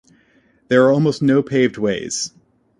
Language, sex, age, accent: English, male, 30-39, United States English